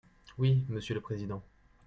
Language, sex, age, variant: French, male, 30-39, Français de métropole